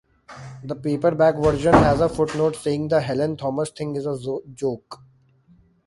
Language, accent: English, India and South Asia (India, Pakistan, Sri Lanka)